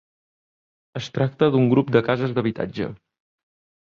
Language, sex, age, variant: Catalan, male, 19-29, Central